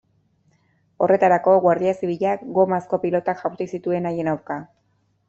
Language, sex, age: Basque, female, 40-49